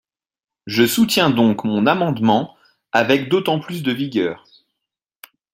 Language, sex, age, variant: French, male, 30-39, Français de métropole